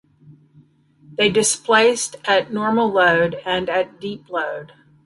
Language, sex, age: English, female, 60-69